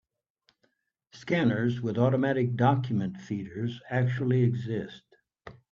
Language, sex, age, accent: English, male, 60-69, United States English